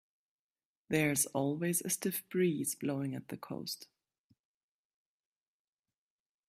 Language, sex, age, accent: English, female, 30-39, United States English